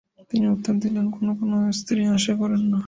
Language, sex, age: Bengali, male, 19-29